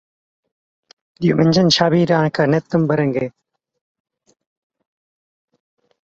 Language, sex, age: Catalan, male, 40-49